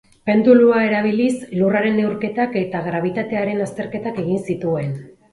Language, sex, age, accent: Basque, female, 40-49, Erdialdekoa edo Nafarra (Gipuzkoa, Nafarroa)